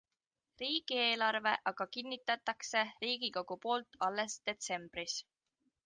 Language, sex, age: Estonian, female, 19-29